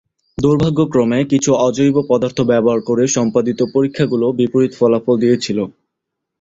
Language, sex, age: Bengali, male, 19-29